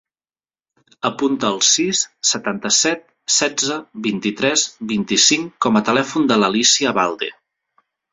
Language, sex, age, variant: Catalan, male, 30-39, Central